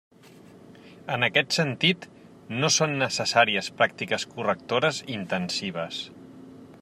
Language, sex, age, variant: Catalan, male, 40-49, Central